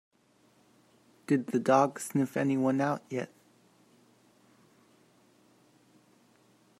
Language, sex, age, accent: English, male, 19-29, United States English